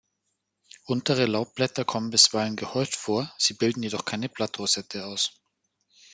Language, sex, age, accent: German, male, 19-29, Deutschland Deutsch